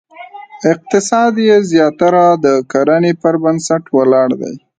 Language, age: Pashto, 19-29